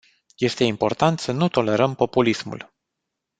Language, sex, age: Romanian, male, 30-39